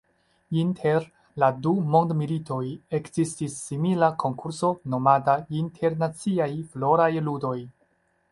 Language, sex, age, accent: Esperanto, male, 30-39, Internacia